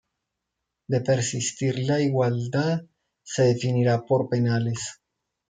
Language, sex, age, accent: Spanish, male, 30-39, Caribe: Cuba, Venezuela, Puerto Rico, República Dominicana, Panamá, Colombia caribeña, México caribeño, Costa del golfo de México